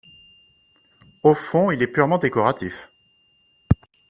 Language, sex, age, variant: French, male, 40-49, Français de métropole